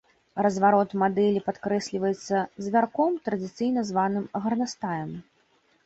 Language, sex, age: Belarusian, female, 30-39